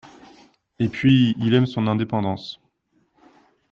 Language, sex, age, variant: French, male, 30-39, Français de métropole